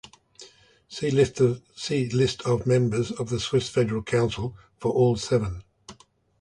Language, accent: English, Australian English